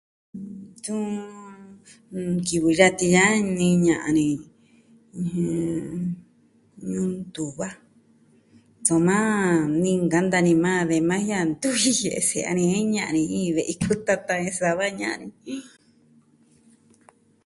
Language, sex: Southwestern Tlaxiaco Mixtec, female